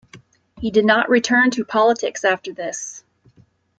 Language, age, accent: English, 30-39, United States English